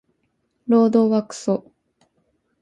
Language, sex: Japanese, female